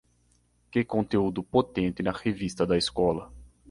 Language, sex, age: Portuguese, male, 19-29